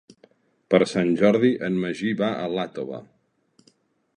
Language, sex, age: Catalan, male, 40-49